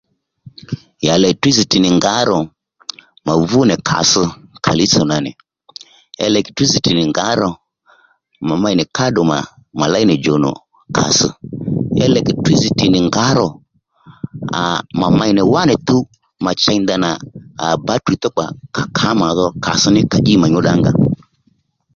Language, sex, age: Lendu, male, 60-69